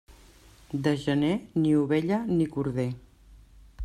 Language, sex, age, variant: Catalan, female, 60-69, Central